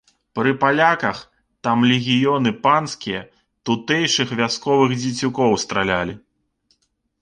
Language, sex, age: Belarusian, male, 30-39